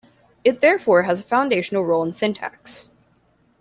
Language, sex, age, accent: English, female, under 19, United States English